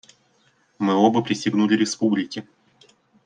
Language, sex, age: Russian, male, 19-29